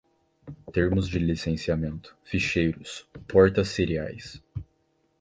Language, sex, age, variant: Portuguese, male, 19-29, Portuguese (Brasil)